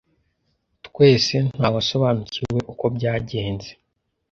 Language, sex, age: Kinyarwanda, male, under 19